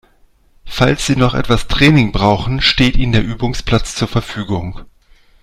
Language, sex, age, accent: German, male, 40-49, Deutschland Deutsch